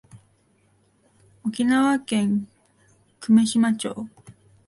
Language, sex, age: Japanese, female, 19-29